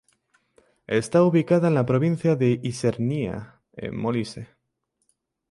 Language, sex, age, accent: Spanish, male, under 19, España: Centro-Sur peninsular (Madrid, Toledo, Castilla-La Mancha)